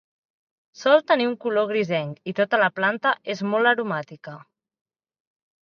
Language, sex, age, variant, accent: Catalan, female, 30-39, Central, central